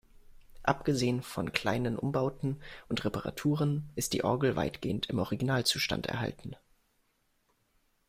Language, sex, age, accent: German, male, 19-29, Deutschland Deutsch